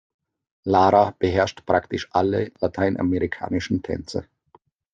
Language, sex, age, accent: German, male, 30-39, Österreichisches Deutsch